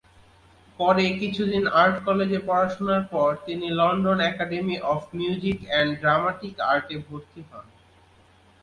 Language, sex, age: Bengali, male, 30-39